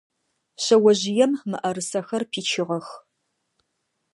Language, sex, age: Adyghe, female, 30-39